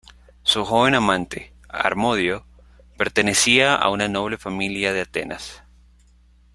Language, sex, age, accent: Spanish, male, 19-29, Andino-Pacífico: Colombia, Perú, Ecuador, oeste de Bolivia y Venezuela andina